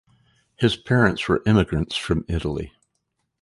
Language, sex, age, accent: English, male, 50-59, United States English